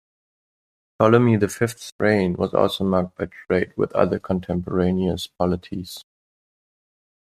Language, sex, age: English, male, 19-29